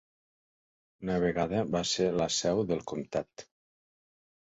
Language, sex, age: Catalan, male, 60-69